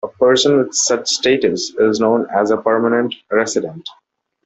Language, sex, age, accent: English, male, 19-29, India and South Asia (India, Pakistan, Sri Lanka)